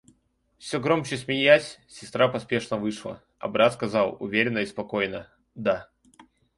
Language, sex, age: Russian, male, 19-29